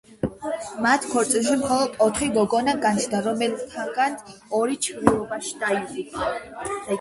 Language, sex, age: Georgian, female, under 19